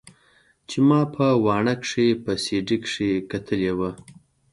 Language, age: Pashto, 30-39